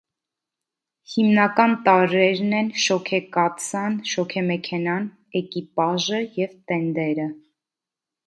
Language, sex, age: Armenian, female, 19-29